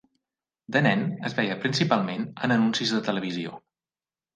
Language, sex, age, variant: Catalan, male, 30-39, Central